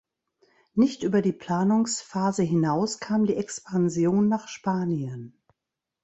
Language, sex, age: German, female, 60-69